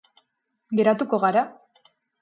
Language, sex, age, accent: Basque, female, 19-29, Mendebalekoa (Araba, Bizkaia, Gipuzkoako mendebaleko herri batzuk)